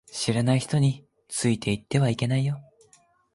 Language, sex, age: Japanese, male, 19-29